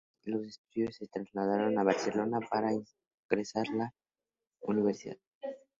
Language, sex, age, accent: Spanish, male, under 19, México